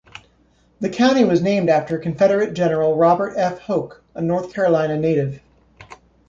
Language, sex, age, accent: English, male, 30-39, United States English